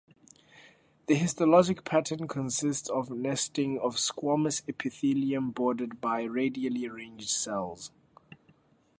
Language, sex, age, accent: English, male, 19-29, Southern African (South Africa, Zimbabwe, Namibia)